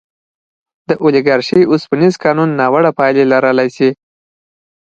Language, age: Pashto, under 19